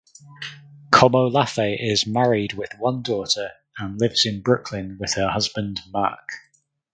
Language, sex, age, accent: English, male, 30-39, England English